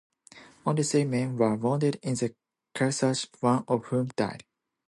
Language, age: English, 19-29